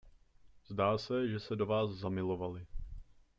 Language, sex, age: Czech, male, 19-29